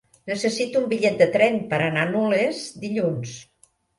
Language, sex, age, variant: Catalan, female, 60-69, Central